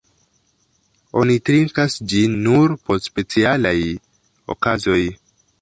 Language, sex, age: Esperanto, male, 19-29